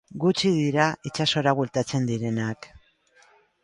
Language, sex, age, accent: Basque, female, 60-69, Mendebalekoa (Araba, Bizkaia, Gipuzkoako mendebaleko herri batzuk)